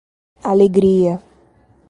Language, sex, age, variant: Portuguese, female, 30-39, Portuguese (Brasil)